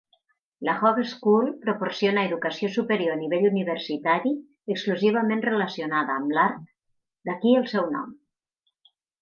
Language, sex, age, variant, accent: Catalan, female, 50-59, Nord-Occidental, Tortosí